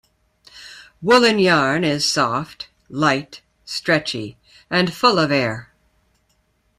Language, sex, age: English, female, 50-59